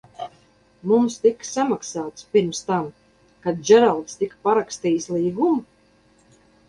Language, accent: Latvian, Kurzeme